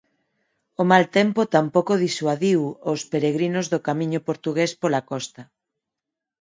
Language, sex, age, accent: Galician, female, 40-49, Neofalante